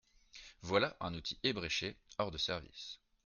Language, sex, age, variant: French, male, 19-29, Français de métropole